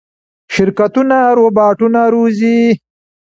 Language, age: Pashto, 40-49